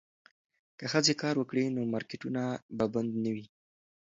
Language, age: Pashto, 19-29